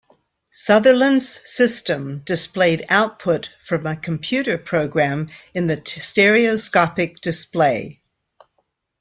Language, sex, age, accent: English, female, 60-69, United States English